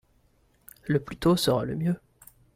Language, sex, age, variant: French, male, 19-29, Français de métropole